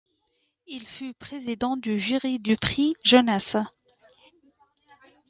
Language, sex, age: French, female, 30-39